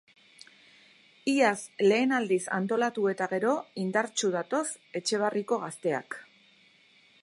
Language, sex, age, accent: Basque, female, 50-59, Erdialdekoa edo Nafarra (Gipuzkoa, Nafarroa)